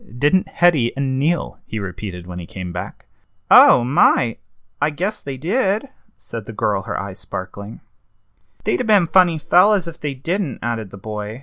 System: none